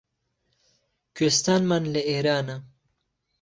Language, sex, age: Central Kurdish, male, 19-29